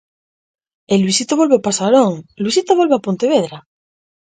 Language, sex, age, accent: Galician, female, 30-39, Central (gheada); Normativo (estándar)